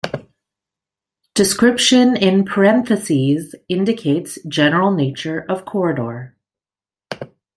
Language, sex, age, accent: English, female, 40-49, United States English